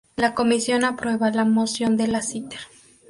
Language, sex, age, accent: Spanish, female, under 19, México